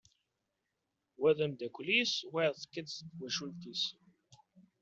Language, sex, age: Kabyle, male, 30-39